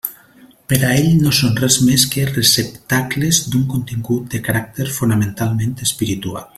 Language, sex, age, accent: Catalan, male, 40-49, valencià